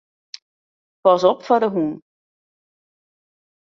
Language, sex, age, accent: Western Frisian, female, 40-49, Wâldfrysk